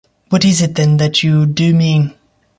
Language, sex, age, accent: English, male, 19-29, United States English